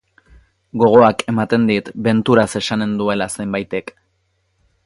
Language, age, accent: Basque, 19-29, Erdialdekoa edo Nafarra (Gipuzkoa, Nafarroa)